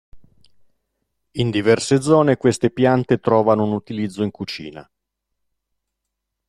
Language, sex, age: Italian, male, 50-59